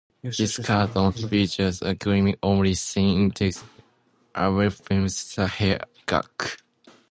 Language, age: English, 19-29